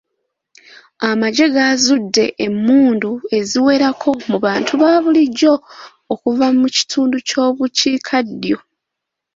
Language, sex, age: Ganda, female, 19-29